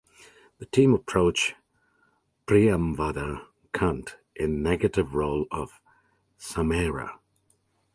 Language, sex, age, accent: English, male, 40-49, United States English